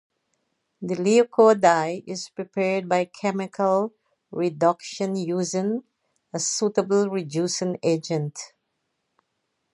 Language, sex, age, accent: English, female, 50-59, England English